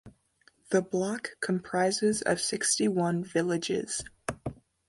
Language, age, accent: English, under 19, United States English